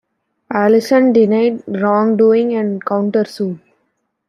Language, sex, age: English, male, under 19